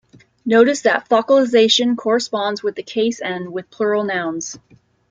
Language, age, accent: English, 30-39, United States English